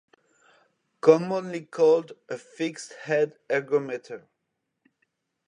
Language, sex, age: English, male, 30-39